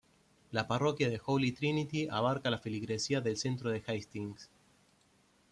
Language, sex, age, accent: Spanish, male, 30-39, Rioplatense: Argentina, Uruguay, este de Bolivia, Paraguay